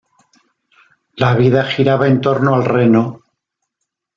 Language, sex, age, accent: Spanish, male, 40-49, España: Norte peninsular (Asturias, Castilla y León, Cantabria, País Vasco, Navarra, Aragón, La Rioja, Guadalajara, Cuenca)